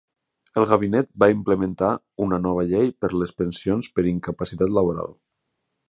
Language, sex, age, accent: Catalan, male, 19-29, Ebrenc